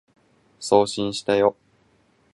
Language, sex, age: Japanese, male, 19-29